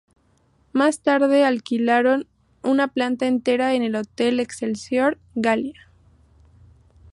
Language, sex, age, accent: Spanish, female, 19-29, México